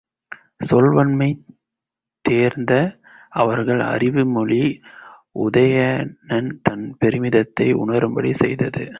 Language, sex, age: Tamil, male, 30-39